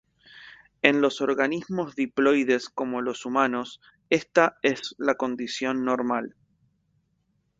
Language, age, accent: Spanish, 19-29, Rioplatense: Argentina, Uruguay, este de Bolivia, Paraguay